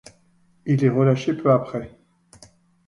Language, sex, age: French, male, 50-59